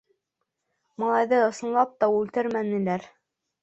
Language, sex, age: Bashkir, female, under 19